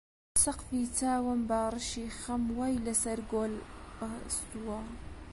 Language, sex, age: Central Kurdish, female, 19-29